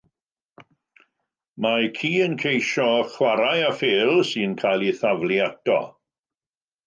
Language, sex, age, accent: Welsh, male, 50-59, Y Deyrnas Unedig Cymraeg